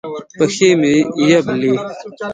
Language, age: Pashto, 30-39